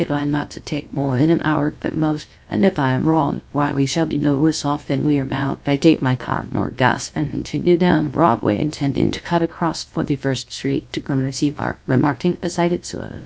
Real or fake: fake